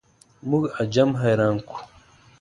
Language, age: Pashto, 19-29